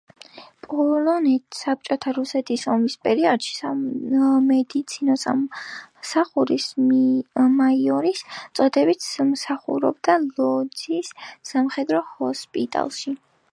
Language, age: Georgian, under 19